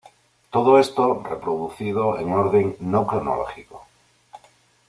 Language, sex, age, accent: Spanish, male, 40-49, España: Norte peninsular (Asturias, Castilla y León, Cantabria, País Vasco, Navarra, Aragón, La Rioja, Guadalajara, Cuenca)